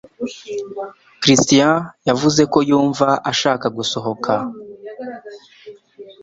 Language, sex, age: Kinyarwanda, male, 19-29